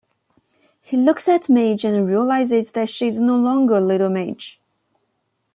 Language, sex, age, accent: English, female, 30-39, England English